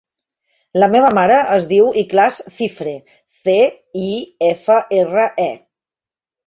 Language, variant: Catalan, Central